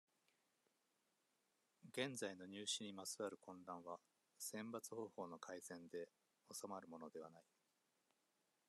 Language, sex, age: Japanese, male, 40-49